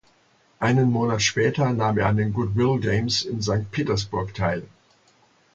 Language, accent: German, Deutschland Deutsch